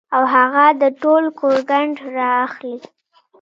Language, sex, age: Pashto, female, under 19